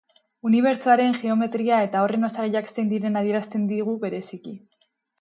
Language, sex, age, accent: Basque, female, 19-29, Mendebalekoa (Araba, Bizkaia, Gipuzkoako mendebaleko herri batzuk)